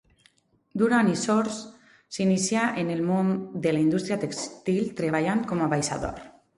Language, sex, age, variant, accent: Catalan, female, 19-29, Alacantí, valencià